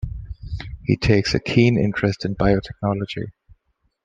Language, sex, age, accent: English, male, 19-29, India and South Asia (India, Pakistan, Sri Lanka)